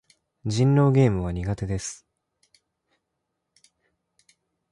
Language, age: Japanese, 19-29